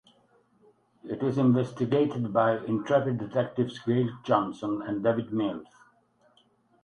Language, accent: English, United States English